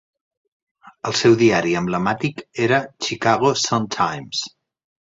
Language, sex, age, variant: Catalan, male, 19-29, Central